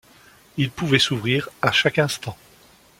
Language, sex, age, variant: French, male, 40-49, Français de métropole